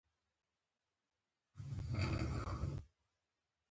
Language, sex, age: Pashto, female, 30-39